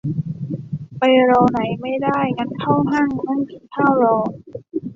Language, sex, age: Thai, female, 19-29